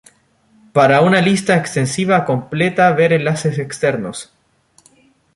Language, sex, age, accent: Spanish, male, 19-29, Chileno: Chile, Cuyo